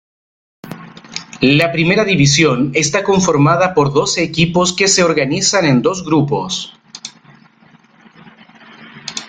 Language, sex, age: Spanish, male, 30-39